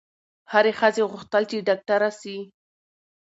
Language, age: Pashto, 19-29